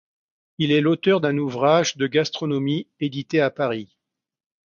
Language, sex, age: French, male, 60-69